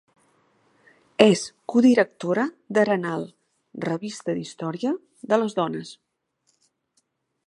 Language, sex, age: Catalan, female, 40-49